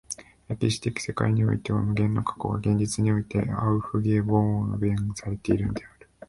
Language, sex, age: Japanese, male, 19-29